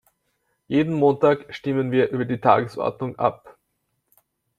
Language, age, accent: German, 19-29, Österreichisches Deutsch